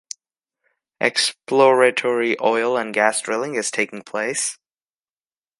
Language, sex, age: English, male, under 19